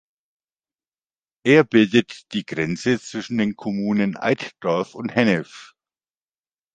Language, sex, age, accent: German, male, 50-59, Deutschland Deutsch